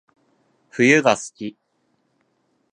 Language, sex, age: Japanese, male, 19-29